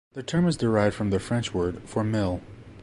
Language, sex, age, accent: English, male, 30-39, United States English